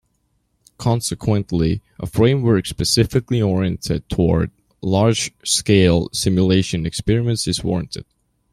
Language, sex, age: English, male, 19-29